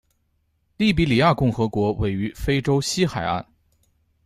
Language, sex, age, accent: Chinese, male, 19-29, 出生地：河北省